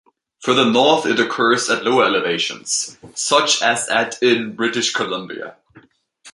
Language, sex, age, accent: English, male, 19-29, United States English